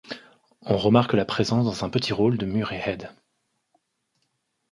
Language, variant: French, Français de métropole